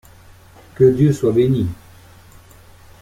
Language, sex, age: French, male, 50-59